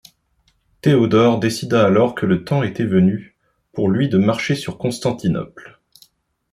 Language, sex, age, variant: French, male, 30-39, Français de métropole